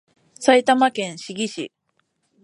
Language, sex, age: Japanese, female, 19-29